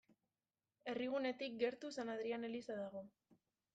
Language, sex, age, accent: Basque, female, 19-29, Mendebalekoa (Araba, Bizkaia, Gipuzkoako mendebaleko herri batzuk)